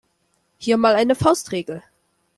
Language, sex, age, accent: German, male, under 19, Deutschland Deutsch